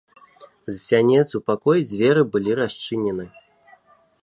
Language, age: Belarusian, 30-39